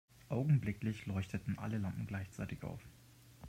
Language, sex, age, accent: German, male, 30-39, Deutschland Deutsch